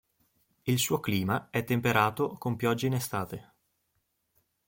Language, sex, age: Italian, male, 19-29